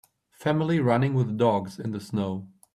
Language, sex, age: English, male, 30-39